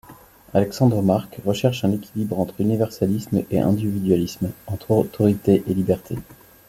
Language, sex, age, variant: French, male, 40-49, Français de métropole